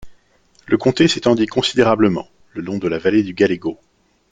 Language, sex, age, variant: French, male, 30-39, Français de métropole